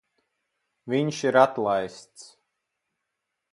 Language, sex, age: Latvian, male, 40-49